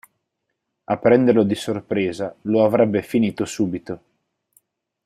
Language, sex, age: Italian, male, 19-29